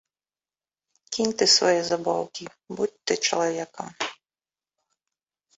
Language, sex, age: Belarusian, female, 30-39